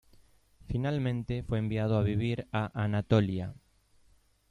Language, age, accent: Spanish, 30-39, Rioplatense: Argentina, Uruguay, este de Bolivia, Paraguay